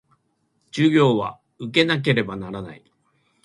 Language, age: Japanese, 60-69